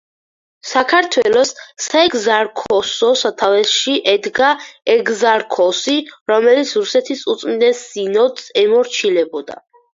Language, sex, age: Georgian, female, under 19